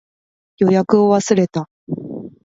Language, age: Japanese, 19-29